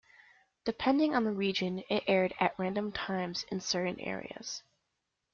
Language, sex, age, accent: English, female, under 19, United States English